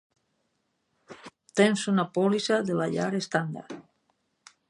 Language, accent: Catalan, valencià